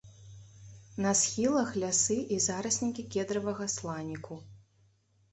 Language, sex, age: Belarusian, female, 30-39